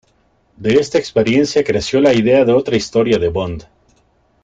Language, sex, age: Spanish, male, 30-39